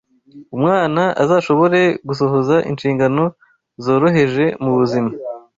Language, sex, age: Kinyarwanda, male, 19-29